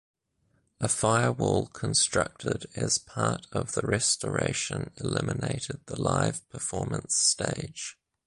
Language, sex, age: English, male, 30-39